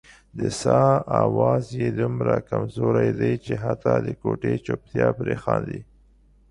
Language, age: Pashto, 40-49